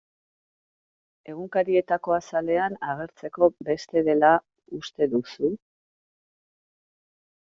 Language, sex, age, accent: Basque, female, 40-49, Erdialdekoa edo Nafarra (Gipuzkoa, Nafarroa)